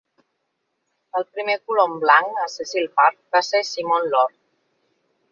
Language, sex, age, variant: Catalan, female, 30-39, Central